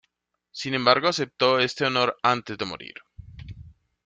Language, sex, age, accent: Spanish, male, 30-39, Caribe: Cuba, Venezuela, Puerto Rico, República Dominicana, Panamá, Colombia caribeña, México caribeño, Costa del golfo de México